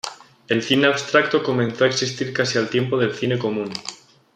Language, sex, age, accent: Spanish, male, 19-29, España: Centro-Sur peninsular (Madrid, Toledo, Castilla-La Mancha)